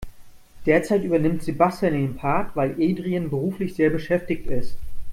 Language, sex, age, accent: German, male, 30-39, Deutschland Deutsch